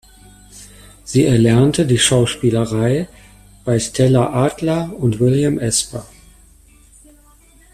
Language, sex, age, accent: German, male, 60-69, Deutschland Deutsch